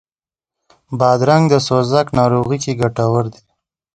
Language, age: Pashto, 19-29